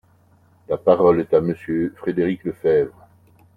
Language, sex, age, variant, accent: French, male, 50-59, Français d'Europe, Français de Belgique